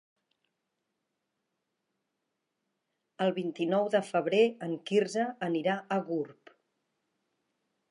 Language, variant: Catalan, Central